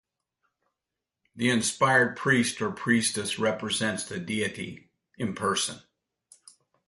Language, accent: English, United States English